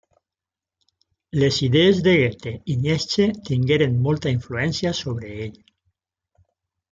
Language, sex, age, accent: Catalan, male, 60-69, valencià